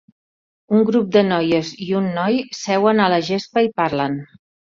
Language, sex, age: Catalan, female, 60-69